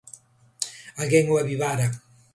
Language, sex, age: Galician, male, 50-59